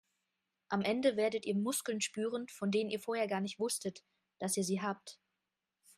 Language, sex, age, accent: German, female, 19-29, Deutschland Deutsch